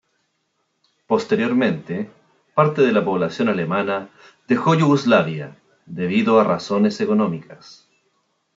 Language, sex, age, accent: Spanish, male, 30-39, Chileno: Chile, Cuyo